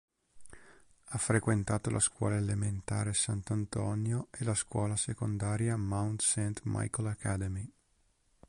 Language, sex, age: Italian, male, 30-39